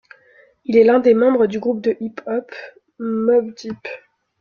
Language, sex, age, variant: French, female, 19-29, Français de métropole